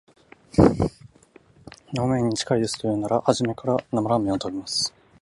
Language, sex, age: Japanese, male, 19-29